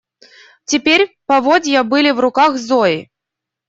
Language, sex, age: Russian, female, 19-29